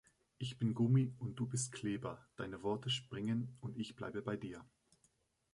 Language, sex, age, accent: German, male, 30-39, Deutschland Deutsch